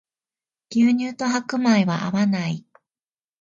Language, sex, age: Japanese, female, 40-49